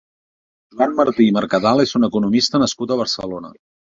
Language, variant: Catalan, Nord-Occidental